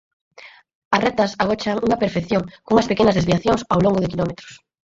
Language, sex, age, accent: Galician, female, 19-29, Atlántico (seseo e gheada)